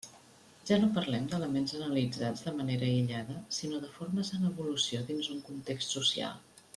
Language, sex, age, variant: Catalan, female, 50-59, Central